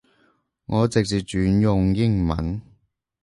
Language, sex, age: Cantonese, male, 30-39